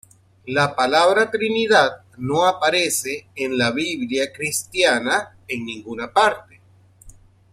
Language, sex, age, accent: Spanish, male, 40-49, Caribe: Cuba, Venezuela, Puerto Rico, República Dominicana, Panamá, Colombia caribeña, México caribeño, Costa del golfo de México